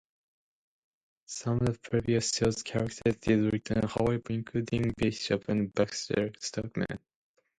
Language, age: English, 19-29